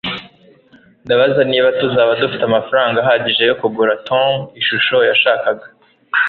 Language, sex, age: Kinyarwanda, male, 19-29